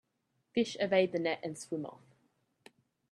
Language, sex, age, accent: English, female, 19-29, Australian English